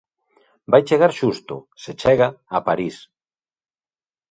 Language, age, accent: Galician, 40-49, Normativo (estándar)